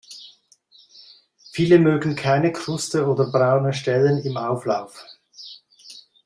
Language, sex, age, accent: German, male, 50-59, Schweizerdeutsch